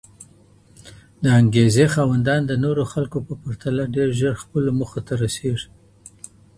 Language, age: Pashto, 60-69